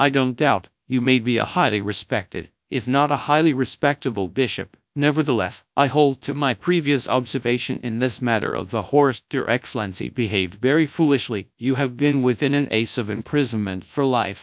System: TTS, GradTTS